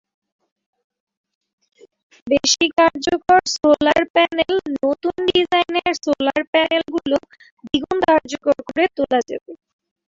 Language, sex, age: Bengali, female, 19-29